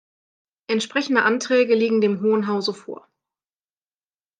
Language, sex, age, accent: German, female, 19-29, Deutschland Deutsch